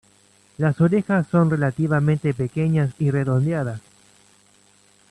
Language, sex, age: Spanish, male, 19-29